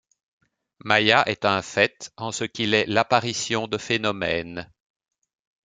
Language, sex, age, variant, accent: French, male, 40-49, Français d'Europe, Français de Belgique